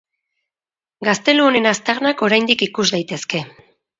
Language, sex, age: Basque, female, 40-49